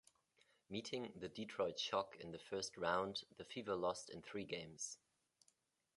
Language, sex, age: English, male, 30-39